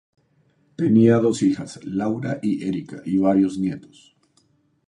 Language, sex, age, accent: Spanish, male, 50-59, Andino-Pacífico: Colombia, Perú, Ecuador, oeste de Bolivia y Venezuela andina